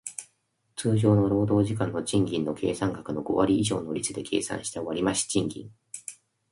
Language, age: Japanese, 19-29